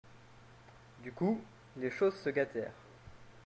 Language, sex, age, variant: French, male, 19-29, Français de métropole